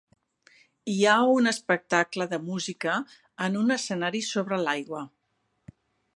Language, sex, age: Catalan, female, 60-69